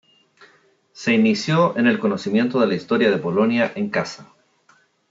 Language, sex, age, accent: Spanish, male, 30-39, Chileno: Chile, Cuyo